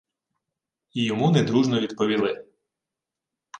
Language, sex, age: Ukrainian, male, 30-39